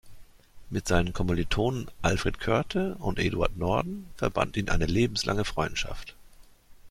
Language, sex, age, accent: German, male, 50-59, Deutschland Deutsch